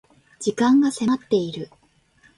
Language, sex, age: Japanese, female, 19-29